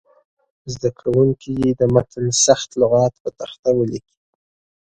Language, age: Pashto, 19-29